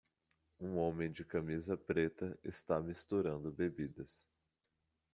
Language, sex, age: Portuguese, male, 30-39